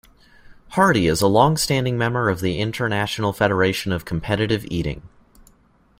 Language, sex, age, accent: English, male, 19-29, United States English